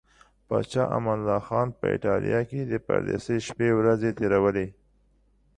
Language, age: Pashto, 40-49